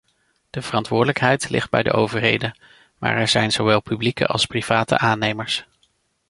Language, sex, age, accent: Dutch, male, 40-49, Nederlands Nederlands